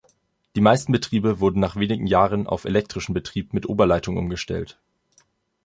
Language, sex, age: German, male, 19-29